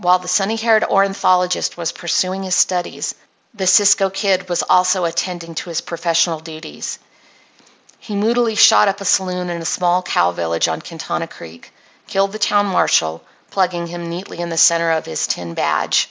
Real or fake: real